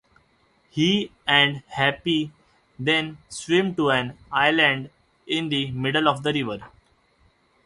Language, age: English, under 19